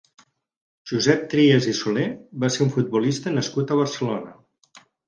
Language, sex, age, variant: Catalan, male, 60-69, Central